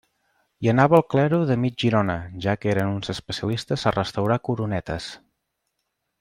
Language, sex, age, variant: Catalan, male, 30-39, Central